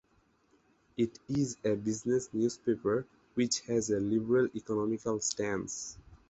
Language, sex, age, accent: English, male, 19-29, United States English